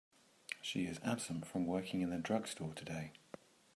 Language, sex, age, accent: English, male, 50-59, England English